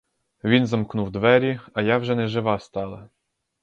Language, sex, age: Ukrainian, male, 19-29